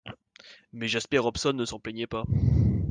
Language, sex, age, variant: French, male, 19-29, Français de métropole